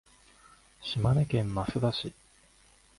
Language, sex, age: Japanese, male, 30-39